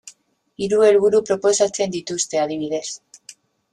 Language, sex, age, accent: Basque, female, 30-39, Mendebalekoa (Araba, Bizkaia, Gipuzkoako mendebaleko herri batzuk)